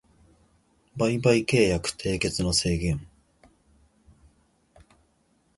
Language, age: Japanese, 19-29